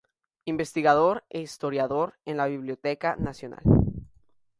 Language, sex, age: Spanish, male, under 19